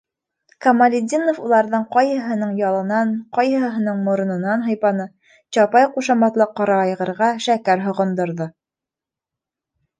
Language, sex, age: Bashkir, female, 19-29